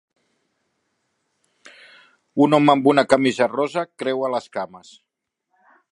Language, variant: Catalan, Central